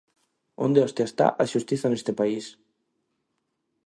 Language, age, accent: Galician, 19-29, Neofalante